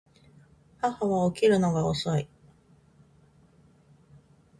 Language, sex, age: Japanese, female, 40-49